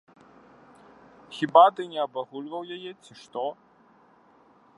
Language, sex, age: Belarusian, male, 19-29